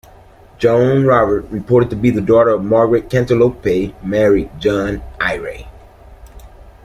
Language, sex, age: English, male, 60-69